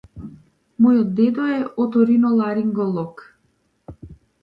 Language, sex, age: Macedonian, female, 40-49